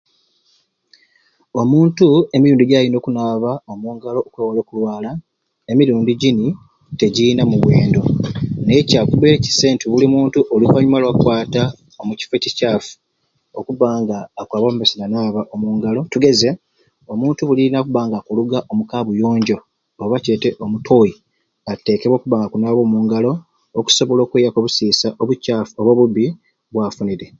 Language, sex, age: Ruuli, male, 30-39